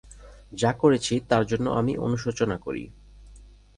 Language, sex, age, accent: Bengali, male, 19-29, Native